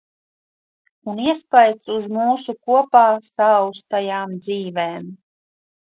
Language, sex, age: Latvian, female, 40-49